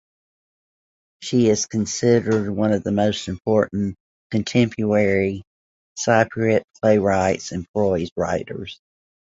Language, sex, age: English, female, 60-69